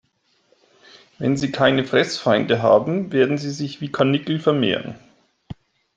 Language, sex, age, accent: German, male, 40-49, Deutschland Deutsch